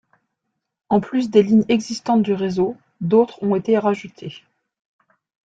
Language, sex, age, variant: French, female, 30-39, Français de métropole